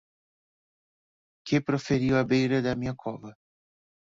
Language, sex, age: Portuguese, male, 30-39